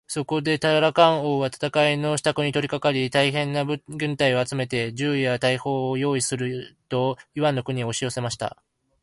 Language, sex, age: Japanese, male, 19-29